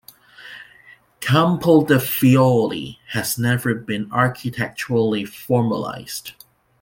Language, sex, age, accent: English, male, 30-39, Canadian English